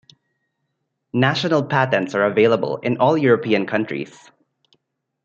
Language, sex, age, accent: English, male, 19-29, Filipino